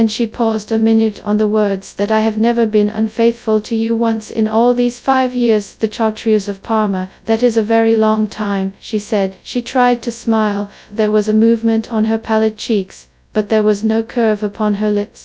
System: TTS, FastPitch